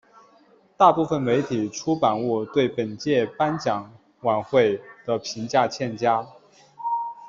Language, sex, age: Chinese, male, 30-39